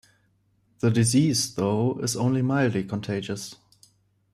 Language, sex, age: English, male, 19-29